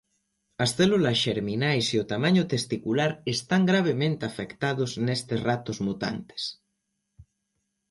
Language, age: Galician, 19-29